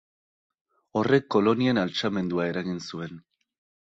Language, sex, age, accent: Basque, male, 19-29, Mendebalekoa (Araba, Bizkaia, Gipuzkoako mendebaleko herri batzuk)